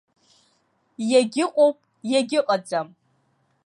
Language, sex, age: Abkhazian, female, under 19